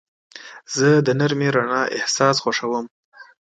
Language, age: Pashto, 19-29